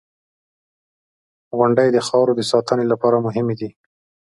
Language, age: Pashto, 30-39